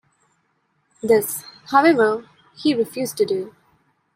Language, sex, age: English, female, 19-29